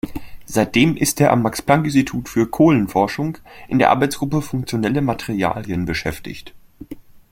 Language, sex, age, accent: German, male, under 19, Deutschland Deutsch